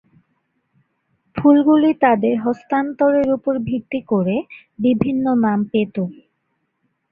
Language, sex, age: Bengali, female, 19-29